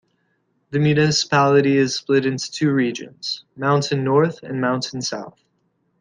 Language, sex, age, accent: English, male, 19-29, United States English